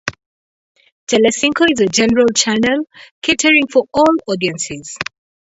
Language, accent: English, England English